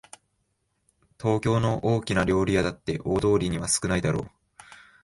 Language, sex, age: Japanese, male, 19-29